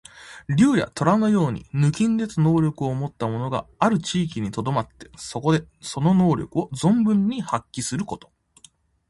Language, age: Japanese, 19-29